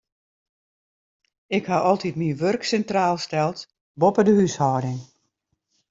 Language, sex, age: Western Frisian, female, 60-69